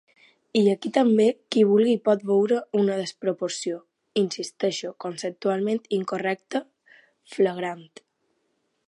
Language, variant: Catalan, Balear